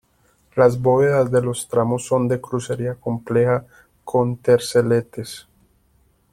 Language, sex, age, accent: Spanish, male, 19-29, Caribe: Cuba, Venezuela, Puerto Rico, República Dominicana, Panamá, Colombia caribeña, México caribeño, Costa del golfo de México